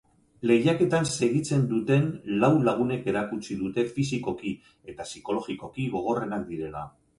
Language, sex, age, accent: Basque, male, 50-59, Mendebalekoa (Araba, Bizkaia, Gipuzkoako mendebaleko herri batzuk)